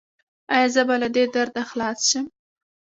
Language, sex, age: Pashto, female, 19-29